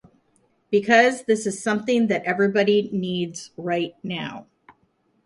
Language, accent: English, United States English